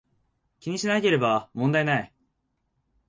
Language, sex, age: Japanese, male, 19-29